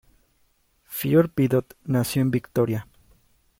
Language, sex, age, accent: Spanish, male, 19-29, México